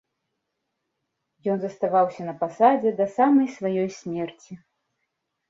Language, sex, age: Belarusian, female, 40-49